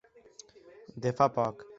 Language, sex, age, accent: Catalan, male, under 19, valencià